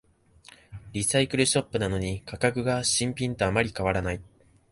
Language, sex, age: Japanese, male, 19-29